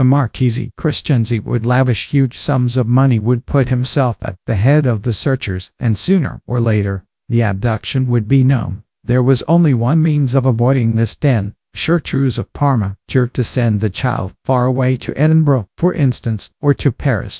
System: TTS, GradTTS